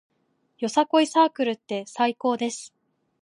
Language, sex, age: Japanese, female, 19-29